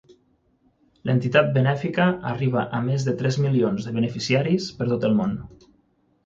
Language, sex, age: Catalan, male, 30-39